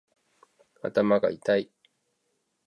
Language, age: Japanese, 30-39